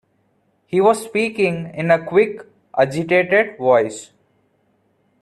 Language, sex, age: English, male, under 19